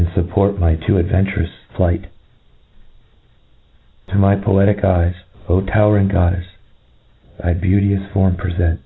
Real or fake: real